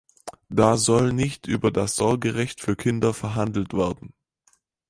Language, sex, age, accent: German, male, under 19, Deutschland Deutsch